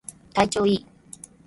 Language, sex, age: Japanese, female, 30-39